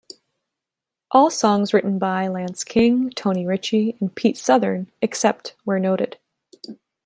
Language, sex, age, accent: English, female, 19-29, Canadian English